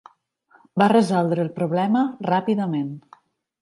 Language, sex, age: Catalan, female, 40-49